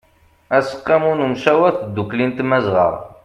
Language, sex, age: Kabyle, male, 40-49